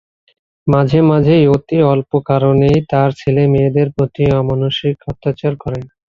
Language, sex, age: Bengali, male, 19-29